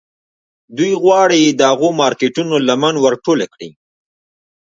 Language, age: Pashto, 19-29